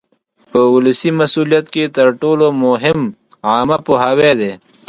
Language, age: Pashto, 30-39